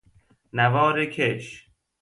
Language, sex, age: Persian, male, 19-29